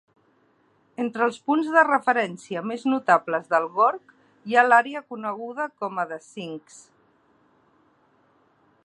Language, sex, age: Catalan, female, 30-39